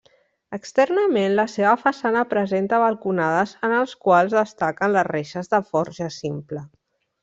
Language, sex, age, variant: Catalan, female, 40-49, Central